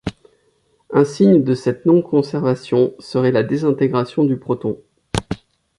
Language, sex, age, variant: French, male, 40-49, Français de métropole